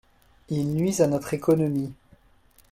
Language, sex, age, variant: French, male, 19-29, Français de métropole